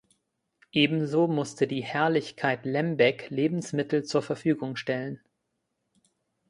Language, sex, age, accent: German, male, 19-29, Deutschland Deutsch